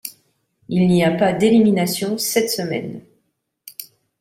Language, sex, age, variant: French, female, 30-39, Français de métropole